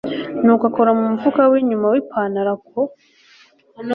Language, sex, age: Kinyarwanda, female, under 19